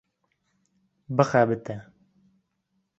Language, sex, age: Kurdish, male, 19-29